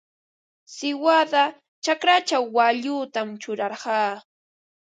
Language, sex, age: Ambo-Pasco Quechua, female, 30-39